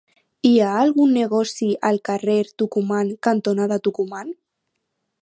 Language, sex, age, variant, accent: Catalan, female, under 19, Alacantí, valencià